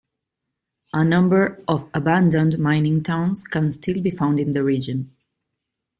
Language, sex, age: English, female, 30-39